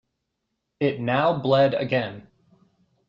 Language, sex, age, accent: English, male, 30-39, United States English